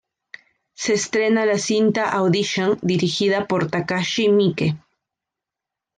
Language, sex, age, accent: Spanish, female, 19-29, Andino-Pacífico: Colombia, Perú, Ecuador, oeste de Bolivia y Venezuela andina